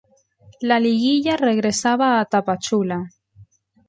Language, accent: Spanish, España: Centro-Sur peninsular (Madrid, Toledo, Castilla-La Mancha)